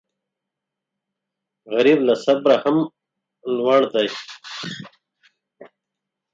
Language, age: Pashto, 40-49